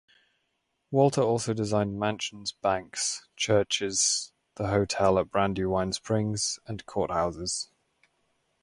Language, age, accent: English, 19-29, England English